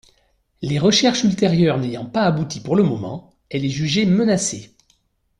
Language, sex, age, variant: French, male, 40-49, Français de métropole